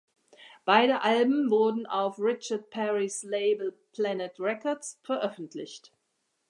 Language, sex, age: German, female, 60-69